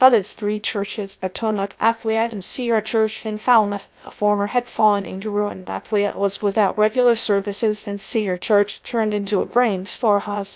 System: TTS, GlowTTS